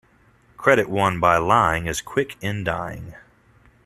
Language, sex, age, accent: English, male, 30-39, United States English